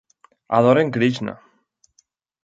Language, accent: Catalan, valencià